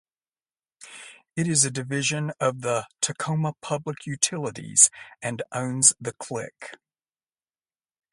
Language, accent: English, United States English